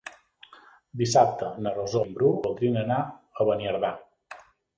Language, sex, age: Catalan, male, 30-39